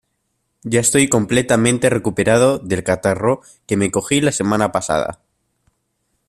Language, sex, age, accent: Spanish, male, under 19, España: Centro-Sur peninsular (Madrid, Toledo, Castilla-La Mancha)